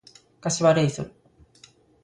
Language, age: Japanese, 40-49